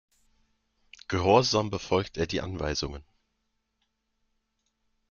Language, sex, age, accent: German, male, 19-29, Deutschland Deutsch